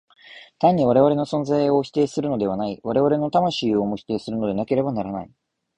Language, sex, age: Japanese, male, 19-29